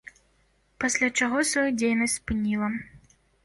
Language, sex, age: Belarusian, female, 19-29